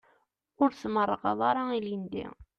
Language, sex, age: Kabyle, female, 19-29